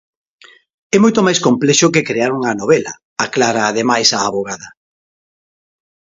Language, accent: Galician, Normativo (estándar)